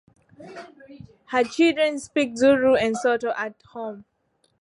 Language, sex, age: English, female, 19-29